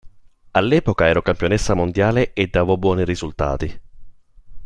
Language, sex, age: Italian, male, 19-29